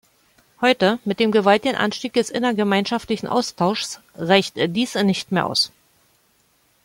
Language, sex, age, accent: German, female, 50-59, Deutschland Deutsch